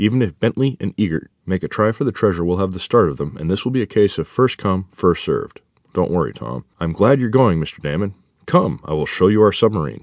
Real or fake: real